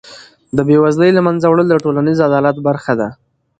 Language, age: Pashto, under 19